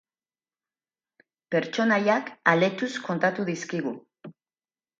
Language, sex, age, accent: Basque, female, 40-49, Mendebalekoa (Araba, Bizkaia, Gipuzkoako mendebaleko herri batzuk)